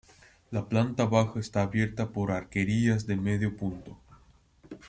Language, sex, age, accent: Spanish, male, under 19, Andino-Pacífico: Colombia, Perú, Ecuador, oeste de Bolivia y Venezuela andina